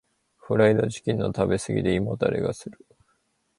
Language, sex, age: Japanese, male, 30-39